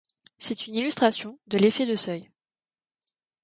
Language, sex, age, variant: French, female, 19-29, Français de métropole